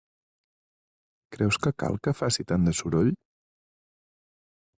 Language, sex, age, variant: Catalan, male, 30-39, Central